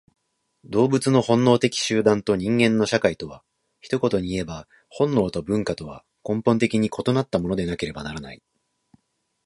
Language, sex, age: Japanese, male, 30-39